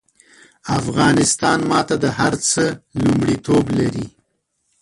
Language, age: Pashto, 40-49